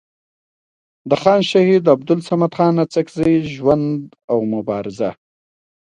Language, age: Pashto, 30-39